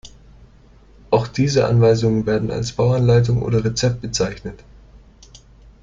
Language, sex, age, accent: German, male, 19-29, Deutschland Deutsch